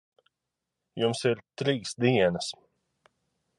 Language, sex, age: Latvian, male, 40-49